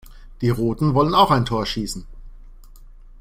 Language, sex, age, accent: German, male, 30-39, Deutschland Deutsch